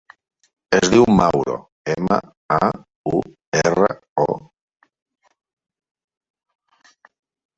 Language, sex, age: Catalan, male, 60-69